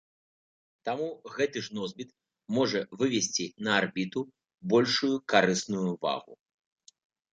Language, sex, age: Belarusian, male, 40-49